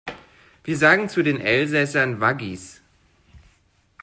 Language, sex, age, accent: German, male, 30-39, Deutschland Deutsch